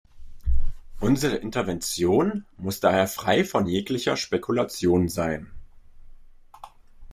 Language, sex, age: German, male, 30-39